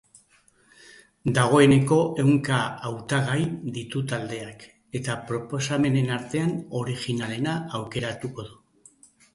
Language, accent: Basque, Erdialdekoa edo Nafarra (Gipuzkoa, Nafarroa)